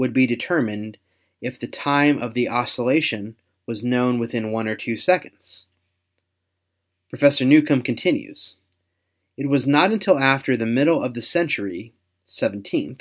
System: none